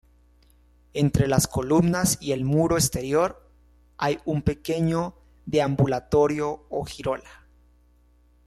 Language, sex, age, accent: Spanish, male, 19-29, Caribe: Cuba, Venezuela, Puerto Rico, República Dominicana, Panamá, Colombia caribeña, México caribeño, Costa del golfo de México